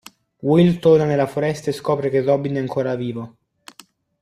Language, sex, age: Italian, male, under 19